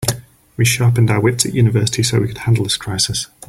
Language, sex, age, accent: English, male, 40-49, England English